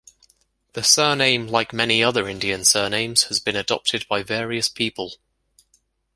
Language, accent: English, England English